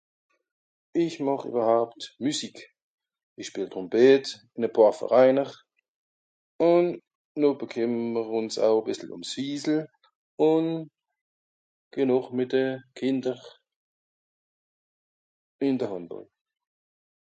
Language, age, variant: Swiss German, 40-49, Nordniederàlemmànisch (Rishoffe, Zàwere, Bùsswìller, Hawenau, Brüemt, Stroossbùri, Molse, Dàmbàch, Schlettstàtt, Pfàlzbùri usw.)